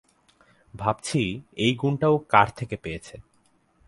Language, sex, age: Bengali, male, 19-29